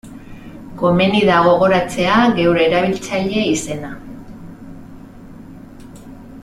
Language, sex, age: Basque, female, 40-49